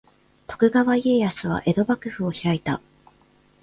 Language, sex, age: Japanese, female, 19-29